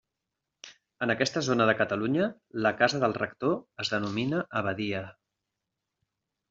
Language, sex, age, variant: Catalan, male, 40-49, Central